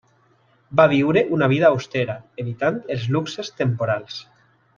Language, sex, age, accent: Catalan, male, 30-39, valencià